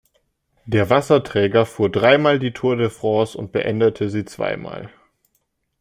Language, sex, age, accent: German, male, under 19, Deutschland Deutsch